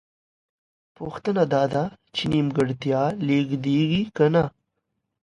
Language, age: Pashto, under 19